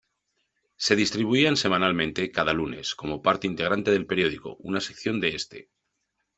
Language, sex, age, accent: Spanish, male, 40-49, España: Centro-Sur peninsular (Madrid, Toledo, Castilla-La Mancha)